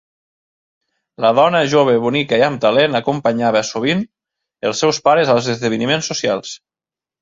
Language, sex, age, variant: Catalan, male, 30-39, Nord-Occidental